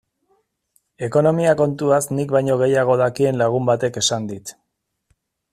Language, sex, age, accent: Basque, male, 40-49, Erdialdekoa edo Nafarra (Gipuzkoa, Nafarroa)